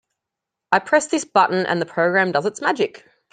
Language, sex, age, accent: English, female, 30-39, Australian English